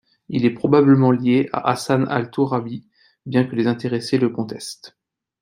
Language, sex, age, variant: French, male, 30-39, Français de métropole